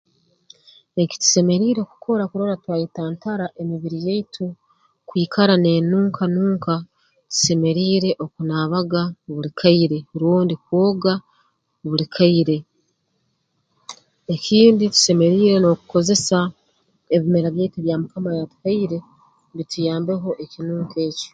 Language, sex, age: Tooro, female, 40-49